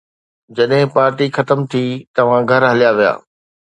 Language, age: Sindhi, 40-49